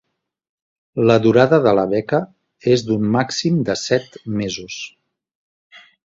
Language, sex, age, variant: Catalan, male, 40-49, Central